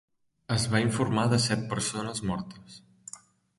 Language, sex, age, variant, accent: Catalan, male, under 19, Central, central